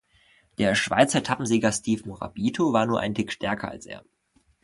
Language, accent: German, Deutschland Deutsch